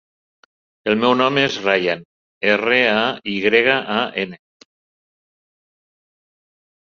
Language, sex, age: Catalan, male, 60-69